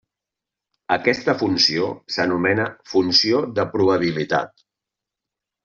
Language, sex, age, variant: Catalan, male, 50-59, Central